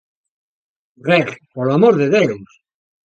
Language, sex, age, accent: Galician, male, 60-69, Atlántico (seseo e gheada)